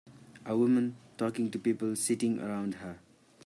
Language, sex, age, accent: English, male, 19-29, India and South Asia (India, Pakistan, Sri Lanka)